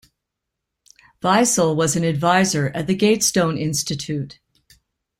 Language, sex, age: English, female, 60-69